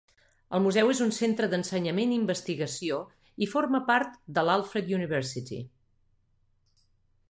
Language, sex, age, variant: Catalan, female, 40-49, Nord-Occidental